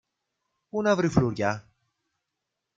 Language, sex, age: Greek, male, 30-39